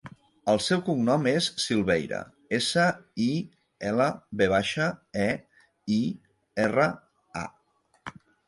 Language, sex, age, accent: Catalan, male, 40-49, Català central